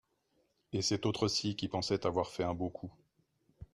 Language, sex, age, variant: French, male, 40-49, Français de métropole